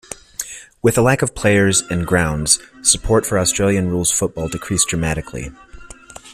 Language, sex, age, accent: English, male, 30-39, United States English